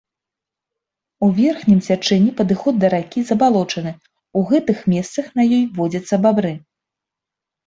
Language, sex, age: Belarusian, female, 30-39